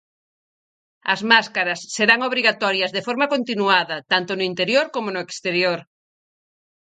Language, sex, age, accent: Galician, female, 40-49, Atlántico (seseo e gheada)